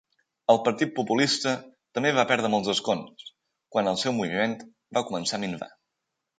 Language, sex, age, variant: Catalan, male, 19-29, Balear